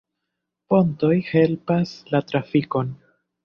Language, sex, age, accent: Esperanto, male, 19-29, Internacia